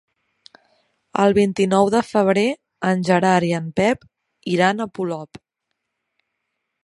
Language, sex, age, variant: Catalan, female, 19-29, Central